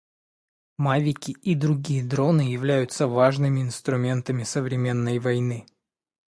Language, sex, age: Russian, male, 30-39